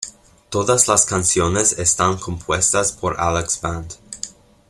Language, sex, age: Spanish, male, under 19